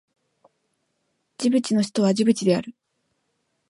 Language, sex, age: Japanese, female, 19-29